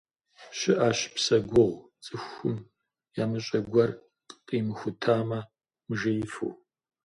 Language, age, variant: Kabardian, 50-59, Адыгэбзэ (Къэбэрдей, Кирил, псоми зэдай)